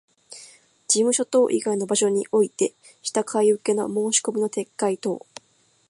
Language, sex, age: Japanese, female, 19-29